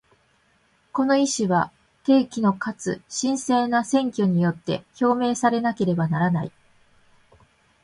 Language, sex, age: Japanese, female, 50-59